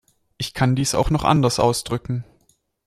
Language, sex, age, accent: German, male, 19-29, Deutschland Deutsch